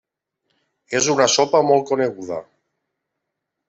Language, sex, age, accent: Catalan, male, 50-59, valencià